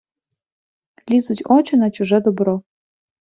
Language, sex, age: Ukrainian, female, 19-29